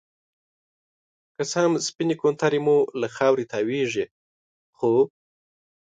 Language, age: Pashto, 19-29